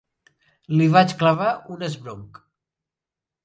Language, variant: Catalan, Central